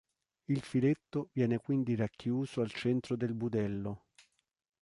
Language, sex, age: Italian, male, 40-49